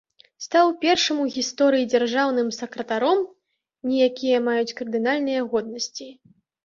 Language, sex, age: Belarusian, female, 19-29